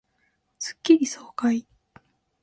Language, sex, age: Japanese, female, 19-29